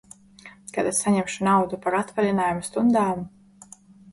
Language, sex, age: Latvian, female, 19-29